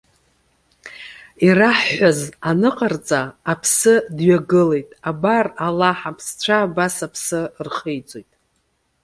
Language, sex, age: Abkhazian, female, 40-49